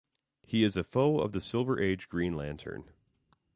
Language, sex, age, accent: English, male, 19-29, United States English